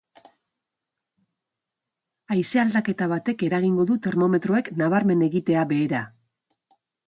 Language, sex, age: Basque, female, 40-49